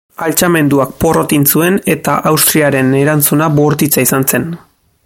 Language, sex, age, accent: Basque, male, 30-39, Erdialdekoa edo Nafarra (Gipuzkoa, Nafarroa)